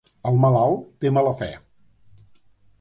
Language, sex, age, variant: Catalan, male, 60-69, Central